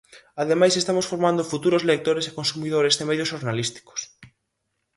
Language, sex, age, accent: Galician, female, 19-29, Atlántico (seseo e gheada)